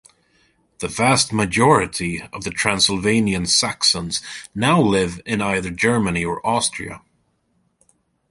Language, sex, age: English, male, 40-49